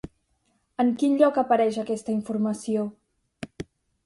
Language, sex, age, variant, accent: Catalan, female, 19-29, Central, central